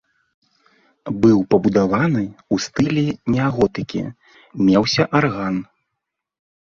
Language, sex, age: Belarusian, male, 40-49